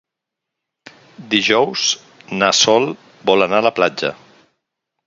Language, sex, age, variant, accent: Catalan, male, 50-59, Central, Barceloní